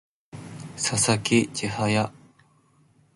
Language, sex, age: Japanese, male, 19-29